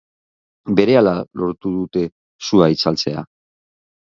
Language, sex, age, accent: Basque, male, 60-69, Mendebalekoa (Araba, Bizkaia, Gipuzkoako mendebaleko herri batzuk)